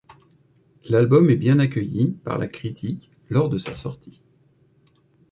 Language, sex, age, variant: French, male, 30-39, Français de métropole